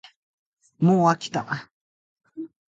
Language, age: Japanese, 19-29